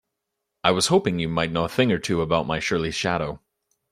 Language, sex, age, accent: English, male, 30-39, Canadian English